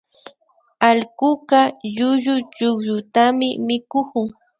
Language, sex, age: Imbabura Highland Quichua, female, 19-29